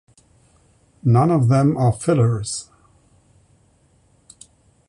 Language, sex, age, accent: English, male, 60-69, United States English